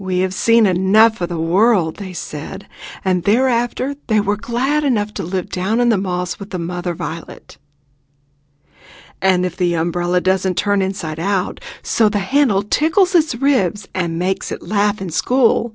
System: none